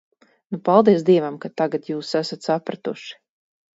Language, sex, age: Latvian, female, 40-49